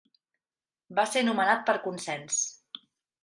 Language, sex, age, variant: Catalan, female, 30-39, Central